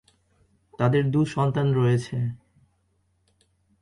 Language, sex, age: Bengali, male, 19-29